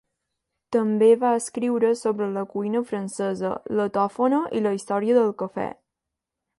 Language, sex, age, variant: Catalan, female, under 19, Balear